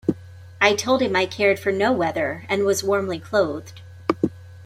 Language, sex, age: English, female, 40-49